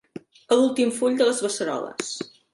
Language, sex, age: Catalan, female, 50-59